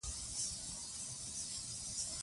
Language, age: Pashto, 19-29